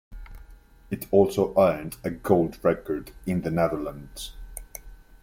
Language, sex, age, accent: English, male, 30-39, England English